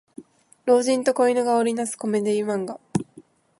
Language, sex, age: Japanese, female, 19-29